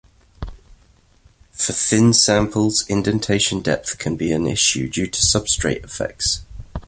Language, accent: English, England English